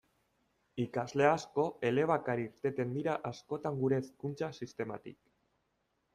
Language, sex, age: Basque, male, 30-39